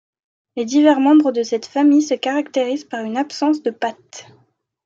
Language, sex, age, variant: French, female, 19-29, Français de métropole